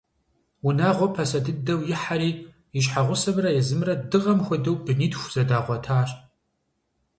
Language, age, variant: Kabardian, 40-49, Адыгэбзэ (Къэбэрдей, Кирил, псоми зэдай)